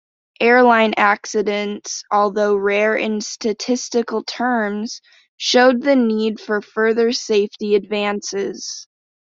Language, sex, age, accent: English, female, under 19, United States English